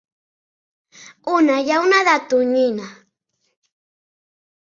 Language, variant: Catalan, Central